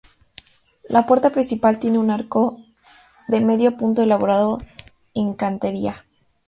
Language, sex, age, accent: Spanish, female, under 19, México